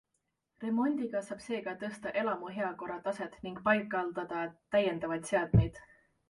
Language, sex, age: Estonian, female, 19-29